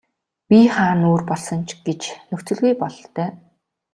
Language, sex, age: Mongolian, female, 19-29